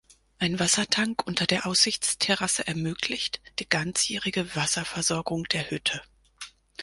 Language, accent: German, Deutschland Deutsch